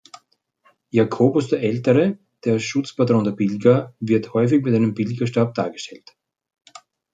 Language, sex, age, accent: German, male, 40-49, Österreichisches Deutsch